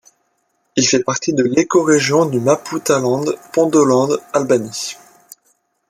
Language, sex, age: French, male, under 19